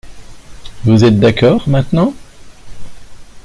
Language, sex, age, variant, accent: French, male, 50-59, Français d'Europe, Français de Belgique